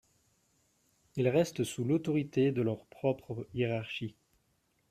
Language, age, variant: French, 30-39, Français de métropole